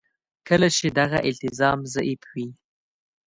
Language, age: Pashto, 19-29